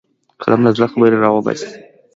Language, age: Pashto, under 19